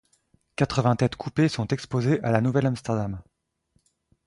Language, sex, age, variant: French, male, 19-29, Français de métropole